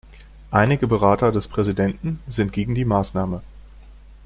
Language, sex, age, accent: German, male, 40-49, Deutschland Deutsch